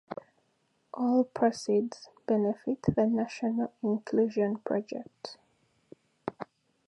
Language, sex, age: English, female, 19-29